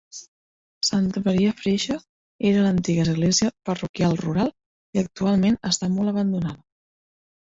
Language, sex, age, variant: Catalan, female, 30-39, Central